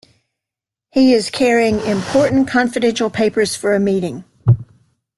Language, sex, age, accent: English, female, 60-69, United States English